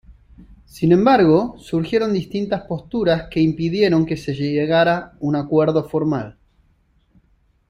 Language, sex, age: Spanish, male, 30-39